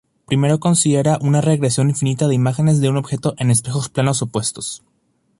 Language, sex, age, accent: Spanish, male, under 19, México